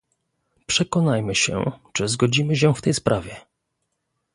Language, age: Polish, 30-39